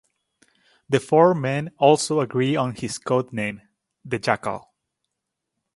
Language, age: English, 19-29